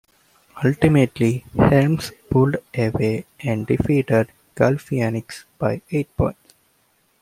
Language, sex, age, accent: English, male, 19-29, United States English